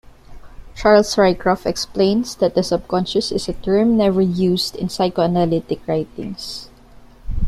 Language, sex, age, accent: English, female, 19-29, Filipino